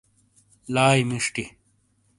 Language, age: Shina, 30-39